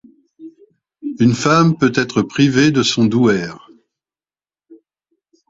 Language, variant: French, Français de métropole